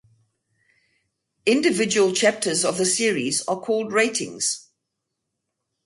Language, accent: English, Southern African (South Africa, Zimbabwe, Namibia)